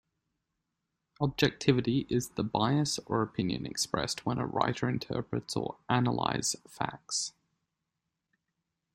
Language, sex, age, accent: English, male, 19-29, Australian English